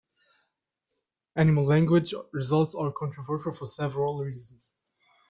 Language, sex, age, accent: English, male, 19-29, Canadian English